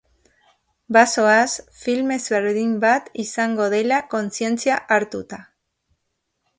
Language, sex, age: Basque, female, 40-49